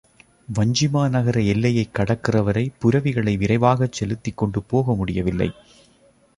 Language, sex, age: Tamil, male, 30-39